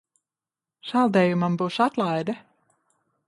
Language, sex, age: Latvian, female, 30-39